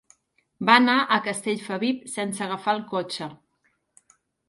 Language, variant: Catalan, Nord-Occidental